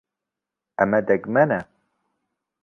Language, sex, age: Central Kurdish, male, 19-29